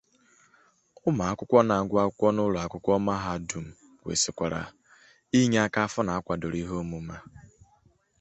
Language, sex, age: Igbo, male, 19-29